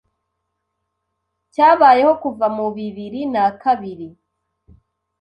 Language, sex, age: Kinyarwanda, female, 30-39